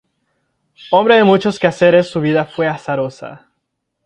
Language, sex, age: Spanish, female, 19-29